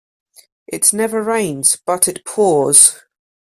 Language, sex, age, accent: English, male, under 19, England English